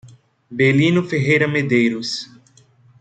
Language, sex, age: Portuguese, male, 30-39